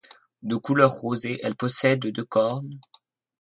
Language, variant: French, Français de métropole